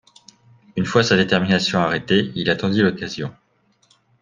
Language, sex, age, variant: French, male, 30-39, Français de métropole